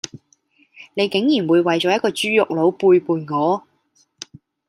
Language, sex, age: Cantonese, female, 19-29